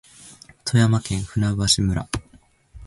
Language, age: Japanese, 19-29